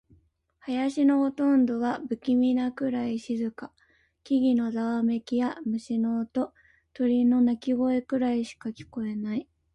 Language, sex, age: Japanese, female, 19-29